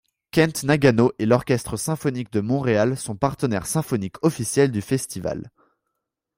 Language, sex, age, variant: French, male, under 19, Français de métropole